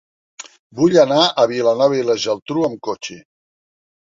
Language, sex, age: Catalan, male, 50-59